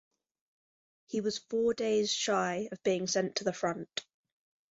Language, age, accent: English, 19-29, England English; London English